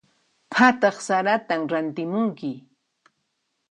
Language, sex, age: Puno Quechua, female, 19-29